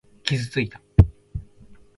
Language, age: Japanese, 19-29